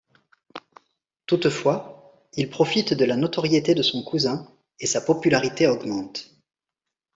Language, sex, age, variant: French, male, 30-39, Français de métropole